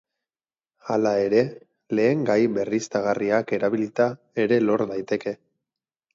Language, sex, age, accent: Basque, male, 30-39, Batua